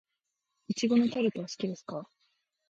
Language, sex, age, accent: Japanese, female, 19-29, 標準語